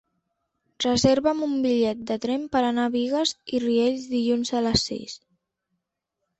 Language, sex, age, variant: Catalan, female, under 19, Central